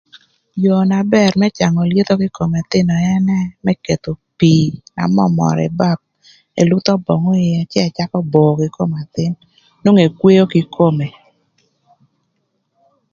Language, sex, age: Thur, female, 40-49